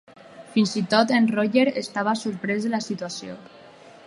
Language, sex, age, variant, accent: Catalan, female, under 19, Alacantí, valencià